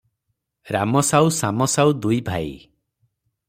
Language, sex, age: Odia, male, 30-39